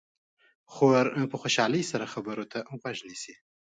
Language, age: Pashto, 30-39